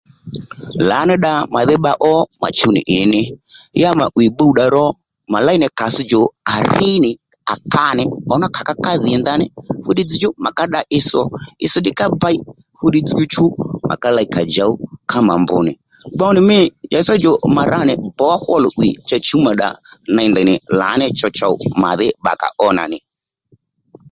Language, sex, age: Lendu, male, 60-69